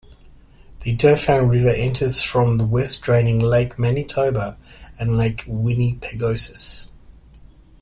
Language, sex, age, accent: English, male, 50-59, Australian English